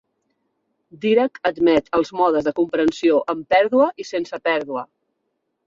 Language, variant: Catalan, Central